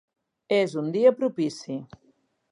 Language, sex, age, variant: Catalan, female, 50-59, Central